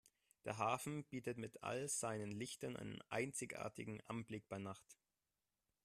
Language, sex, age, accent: German, male, 19-29, Deutschland Deutsch